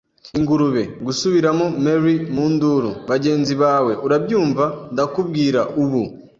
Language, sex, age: Kinyarwanda, male, 19-29